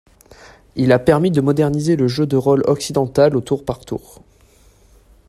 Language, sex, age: French, male, 19-29